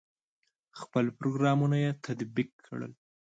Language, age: Pashto, 19-29